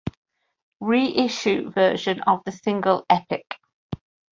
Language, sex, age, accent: English, female, 50-59, England English